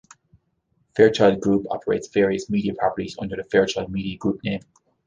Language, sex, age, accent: English, male, 30-39, Irish English